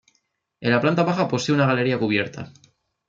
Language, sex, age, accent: Spanish, male, 19-29, España: Norte peninsular (Asturias, Castilla y León, Cantabria, País Vasco, Navarra, Aragón, La Rioja, Guadalajara, Cuenca)